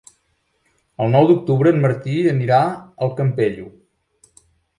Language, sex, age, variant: Catalan, male, 40-49, Central